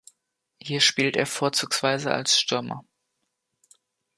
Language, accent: German, Deutschland Deutsch